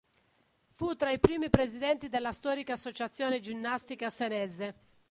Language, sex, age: Italian, female, 50-59